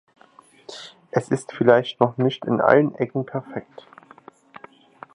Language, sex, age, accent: German, male, 30-39, Deutschland Deutsch